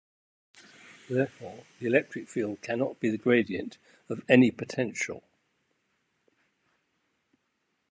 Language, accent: English, England English